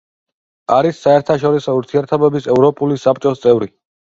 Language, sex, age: Georgian, male, 30-39